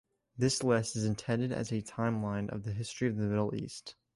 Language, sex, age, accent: English, male, under 19, United States English